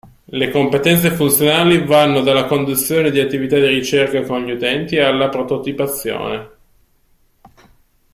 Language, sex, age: Italian, male, 30-39